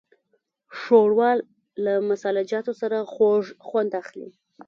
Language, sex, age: Pashto, female, 19-29